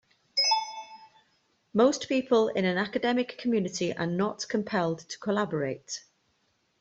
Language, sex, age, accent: English, female, 40-49, Welsh English